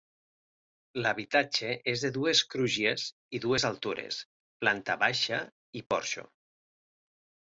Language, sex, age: Catalan, male, 40-49